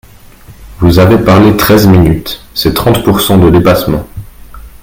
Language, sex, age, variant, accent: French, male, 19-29, Français d'Europe, Français de Suisse